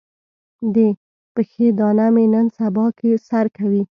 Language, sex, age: Pashto, female, 19-29